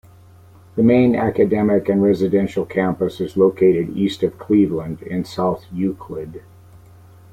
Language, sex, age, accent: English, male, 60-69, Canadian English